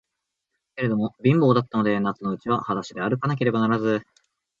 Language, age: Japanese, 19-29